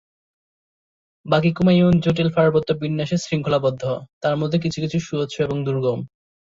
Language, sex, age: Bengali, male, 19-29